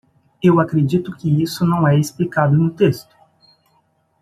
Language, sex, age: Portuguese, male, 30-39